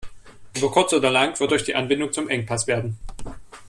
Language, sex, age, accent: German, male, 19-29, Deutschland Deutsch